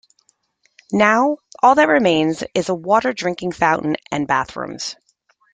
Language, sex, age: English, female, 40-49